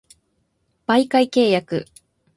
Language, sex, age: Japanese, female, 19-29